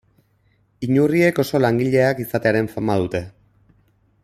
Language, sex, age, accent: Basque, male, 30-39, Erdialdekoa edo Nafarra (Gipuzkoa, Nafarroa)